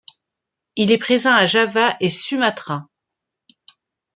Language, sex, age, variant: French, female, 40-49, Français de métropole